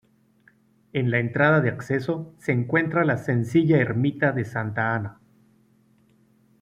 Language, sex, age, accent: Spanish, male, 40-49, México